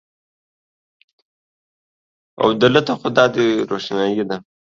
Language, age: Pashto, under 19